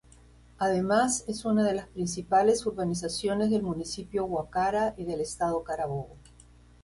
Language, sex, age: Spanish, female, 60-69